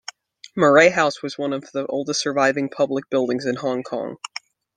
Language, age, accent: English, 19-29, United States English